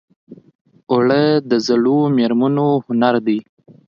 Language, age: Pashto, 19-29